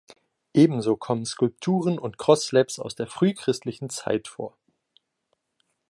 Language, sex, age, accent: German, male, 19-29, Deutschland Deutsch